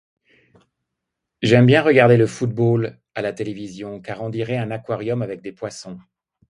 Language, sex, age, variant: French, male, 50-59, Français de métropole